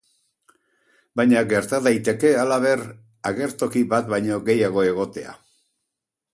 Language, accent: Basque, Erdialdekoa edo Nafarra (Gipuzkoa, Nafarroa)